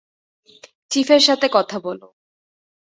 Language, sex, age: Bengali, female, 19-29